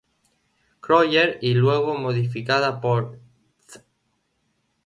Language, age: Spanish, 19-29